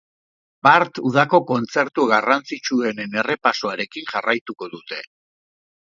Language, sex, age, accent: Basque, male, 50-59, Erdialdekoa edo Nafarra (Gipuzkoa, Nafarroa)